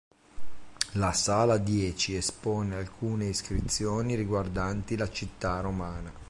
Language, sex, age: Italian, male, 40-49